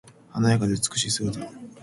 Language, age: Japanese, 19-29